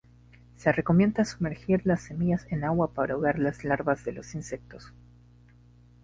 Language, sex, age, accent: Spanish, male, under 19, Andino-Pacífico: Colombia, Perú, Ecuador, oeste de Bolivia y Venezuela andina